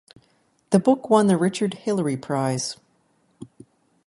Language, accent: English, Canadian English